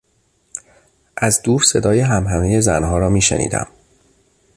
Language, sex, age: Persian, male, 30-39